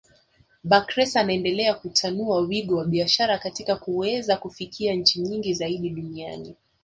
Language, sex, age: Swahili, female, 19-29